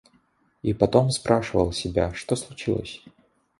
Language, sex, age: Russian, male, 19-29